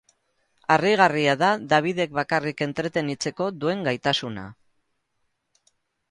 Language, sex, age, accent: Basque, female, 60-69, Erdialdekoa edo Nafarra (Gipuzkoa, Nafarroa)